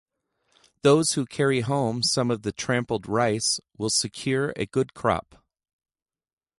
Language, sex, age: English, male, 30-39